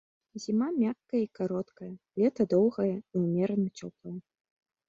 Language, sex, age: Belarusian, female, 19-29